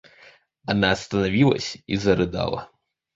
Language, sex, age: Russian, male, 19-29